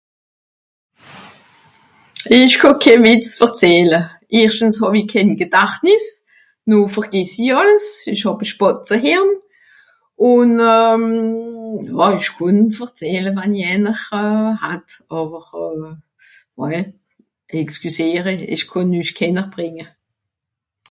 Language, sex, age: Swiss German, female, 60-69